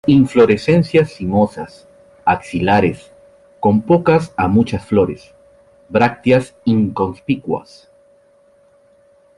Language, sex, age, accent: Spanish, male, 40-49, Andino-Pacífico: Colombia, Perú, Ecuador, oeste de Bolivia y Venezuela andina